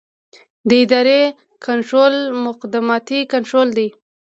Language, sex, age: Pashto, female, 19-29